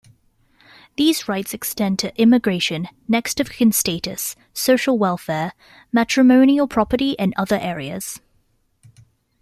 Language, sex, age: English, female, 19-29